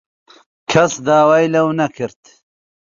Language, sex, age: Central Kurdish, male, 30-39